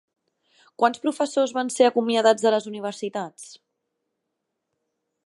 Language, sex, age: Catalan, female, 19-29